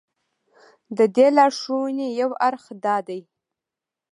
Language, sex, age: Pashto, female, 19-29